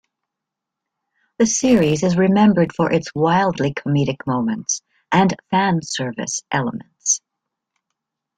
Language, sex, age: English, female, 60-69